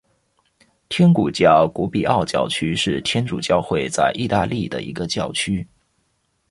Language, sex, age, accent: Chinese, male, 19-29, 出生地：福建省